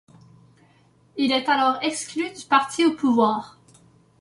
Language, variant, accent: French, Français d'Amérique du Nord, Français du Canada